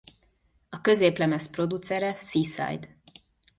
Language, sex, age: Hungarian, female, 40-49